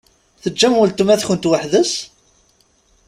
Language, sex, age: Kabyle, male, 30-39